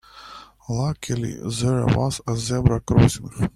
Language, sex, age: English, male, 40-49